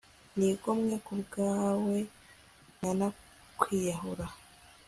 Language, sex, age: Kinyarwanda, female, 19-29